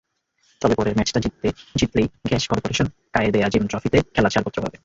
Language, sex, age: Bengali, male, 19-29